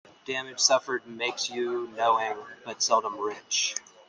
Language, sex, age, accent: English, male, 40-49, United States English